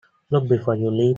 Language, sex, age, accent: English, male, 19-29, India and South Asia (India, Pakistan, Sri Lanka)